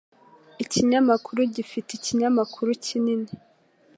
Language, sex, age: Kinyarwanda, female, 19-29